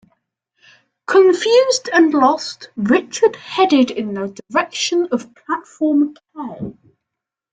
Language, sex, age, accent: English, male, under 19, England English